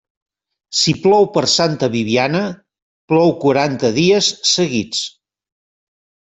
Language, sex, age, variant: Catalan, male, 50-59, Central